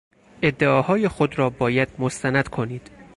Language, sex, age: Persian, male, 30-39